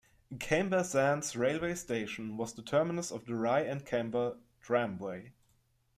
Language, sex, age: English, male, 30-39